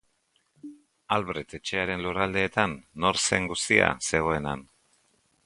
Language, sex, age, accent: Basque, male, 40-49, Mendebalekoa (Araba, Bizkaia, Gipuzkoako mendebaleko herri batzuk)